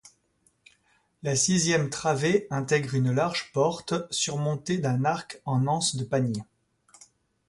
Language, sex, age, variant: French, male, 40-49, Français de métropole